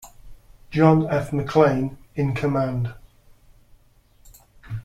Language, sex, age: English, male, 40-49